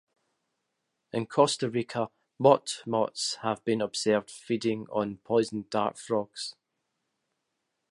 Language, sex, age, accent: English, male, 30-39, Scottish English